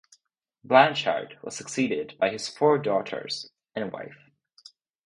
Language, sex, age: English, male, under 19